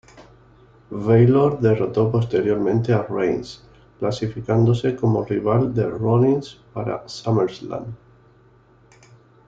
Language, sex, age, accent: Spanish, male, 30-39, España: Sur peninsular (Andalucia, Extremadura, Murcia)